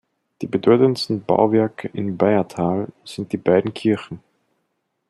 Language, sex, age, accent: German, male, 19-29, Österreichisches Deutsch